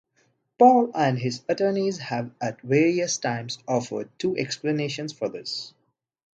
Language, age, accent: English, 19-29, India and South Asia (India, Pakistan, Sri Lanka)